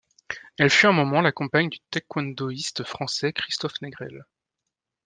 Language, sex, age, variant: French, male, 19-29, Français de métropole